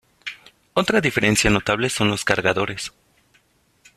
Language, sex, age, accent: Spanish, male, 19-29, México